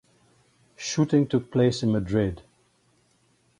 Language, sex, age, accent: English, male, 60-69, United States English